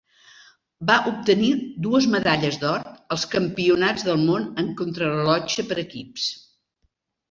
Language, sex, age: Catalan, female, 70-79